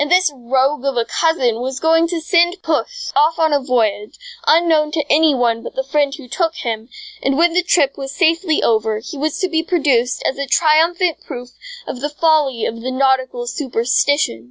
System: none